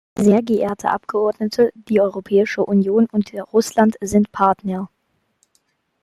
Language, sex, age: German, male, under 19